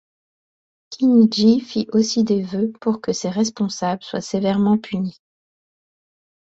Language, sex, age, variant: French, female, 40-49, Français de métropole